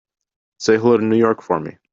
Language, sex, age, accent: English, male, under 19, United States English